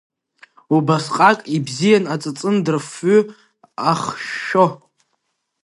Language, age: Abkhazian, under 19